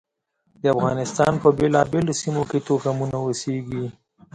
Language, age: Pashto, 19-29